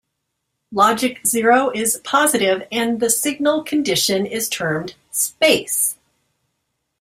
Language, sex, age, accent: English, female, 50-59, United States English